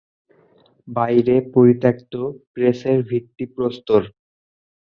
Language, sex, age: Bengali, male, 19-29